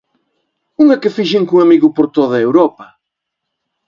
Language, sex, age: Galician, male, 40-49